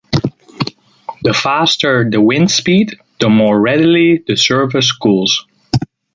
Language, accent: English, England English